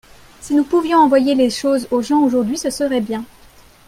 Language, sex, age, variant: French, female, 19-29, Français de métropole